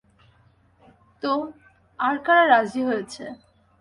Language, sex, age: Bengali, female, 19-29